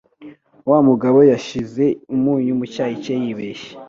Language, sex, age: Kinyarwanda, male, under 19